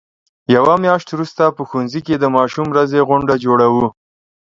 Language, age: Pashto, 30-39